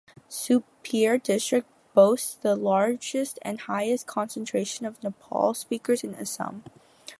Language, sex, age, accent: English, female, under 19, United States English